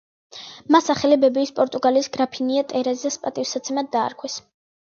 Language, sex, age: Georgian, female, under 19